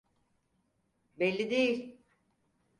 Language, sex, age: Turkish, female, 60-69